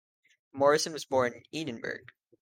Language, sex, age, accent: English, male, under 19, United States English